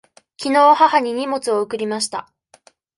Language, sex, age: Japanese, female, 19-29